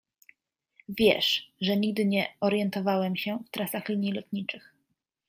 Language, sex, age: Polish, female, 19-29